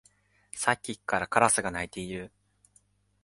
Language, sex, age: Japanese, male, 19-29